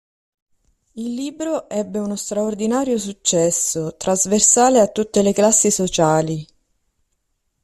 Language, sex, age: Italian, female, 30-39